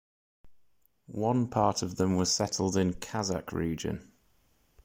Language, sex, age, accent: English, male, 19-29, England English